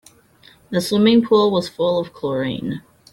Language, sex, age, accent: English, female, 19-29, United States English